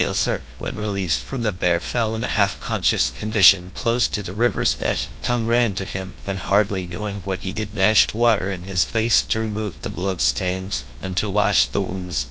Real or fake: fake